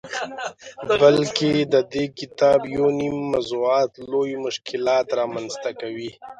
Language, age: Pashto, 19-29